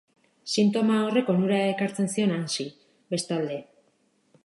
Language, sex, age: Basque, female, 40-49